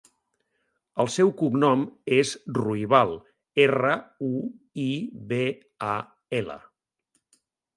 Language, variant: Catalan, Central